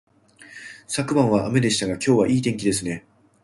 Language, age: Japanese, 30-39